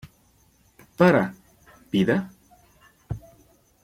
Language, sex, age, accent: Spanish, male, 19-29, México